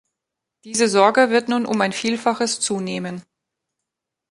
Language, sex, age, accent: German, female, 40-49, Deutschland Deutsch